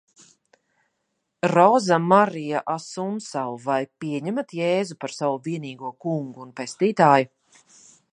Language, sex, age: Latvian, female, 30-39